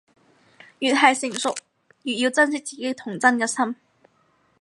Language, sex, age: Cantonese, female, 19-29